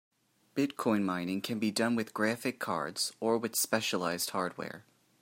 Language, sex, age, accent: English, male, 19-29, United States English